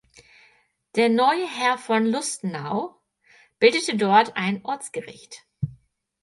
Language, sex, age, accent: German, female, 19-29, Deutschland Deutsch